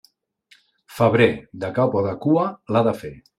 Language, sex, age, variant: Catalan, male, 40-49, Central